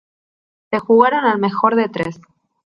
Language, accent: Spanish, Rioplatense: Argentina, Uruguay, este de Bolivia, Paraguay